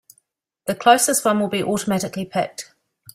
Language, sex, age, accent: English, female, 30-39, New Zealand English